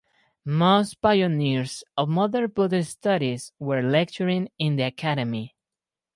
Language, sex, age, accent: English, male, 19-29, United States English